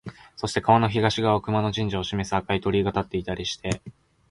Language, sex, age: Japanese, male, 19-29